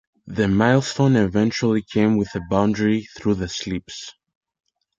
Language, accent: English, United States English